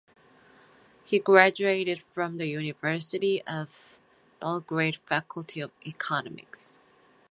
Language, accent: English, Canadian English